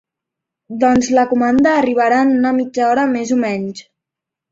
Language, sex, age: Catalan, female, 40-49